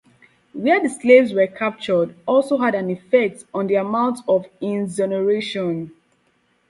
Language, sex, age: English, female, 19-29